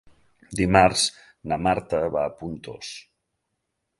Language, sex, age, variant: Catalan, male, 40-49, Central